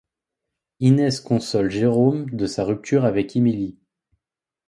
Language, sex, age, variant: French, male, 19-29, Français de métropole